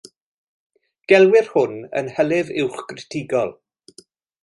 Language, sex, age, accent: Welsh, male, 40-49, Y Deyrnas Unedig Cymraeg